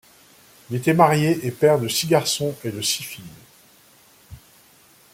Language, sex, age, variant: French, male, 50-59, Français de métropole